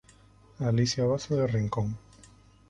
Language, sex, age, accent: Spanish, male, 19-29, España: Islas Canarias